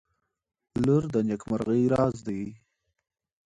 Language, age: Pashto, 19-29